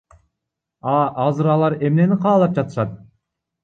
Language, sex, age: Kyrgyz, male, under 19